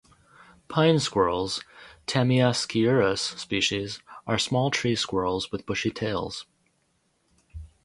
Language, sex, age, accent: English, male, 30-39, United States English